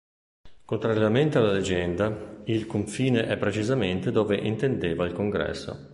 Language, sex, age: Italian, male, 50-59